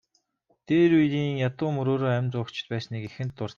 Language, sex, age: Mongolian, male, 19-29